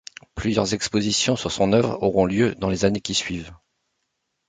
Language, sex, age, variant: French, male, 40-49, Français de métropole